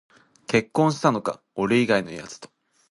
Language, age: Japanese, under 19